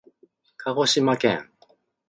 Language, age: Japanese, 40-49